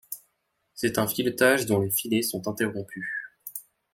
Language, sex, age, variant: French, male, 19-29, Français de métropole